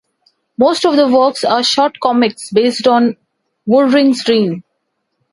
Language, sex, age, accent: English, female, 40-49, India and South Asia (India, Pakistan, Sri Lanka)